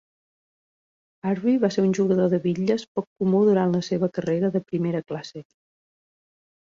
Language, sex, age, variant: Catalan, female, 40-49, Septentrional